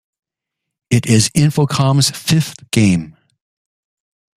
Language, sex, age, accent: English, male, 60-69, Canadian English